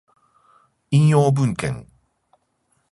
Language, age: Japanese, 50-59